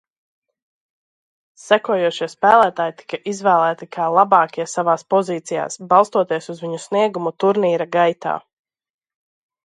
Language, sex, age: Latvian, female, 19-29